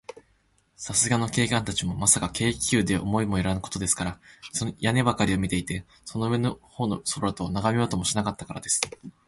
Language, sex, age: Japanese, male, 19-29